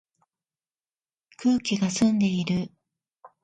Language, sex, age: Japanese, female, 40-49